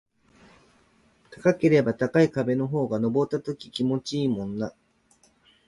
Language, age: Japanese, 30-39